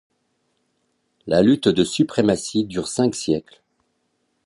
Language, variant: French, Français de métropole